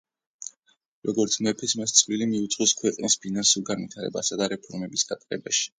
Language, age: Georgian, 19-29